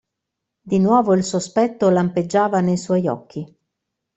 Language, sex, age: Italian, female, 40-49